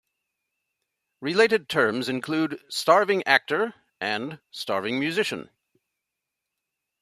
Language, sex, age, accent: English, male, 50-59, United States English